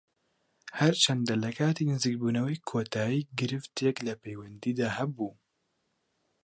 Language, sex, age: Central Kurdish, male, 19-29